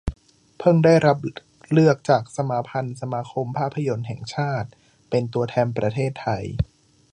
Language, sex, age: Thai, male, 19-29